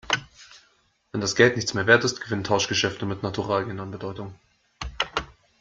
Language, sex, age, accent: German, male, 19-29, Deutschland Deutsch